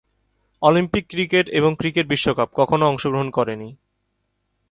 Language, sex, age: Bengali, male, 19-29